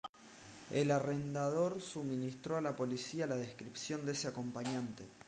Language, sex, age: Spanish, male, 19-29